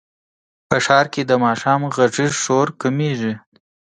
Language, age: Pashto, 19-29